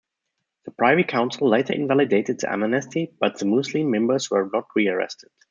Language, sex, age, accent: English, male, 30-39, England English